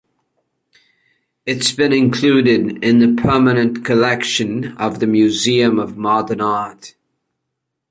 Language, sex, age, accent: English, male, 40-49, United States English